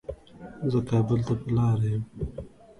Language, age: Pashto, 19-29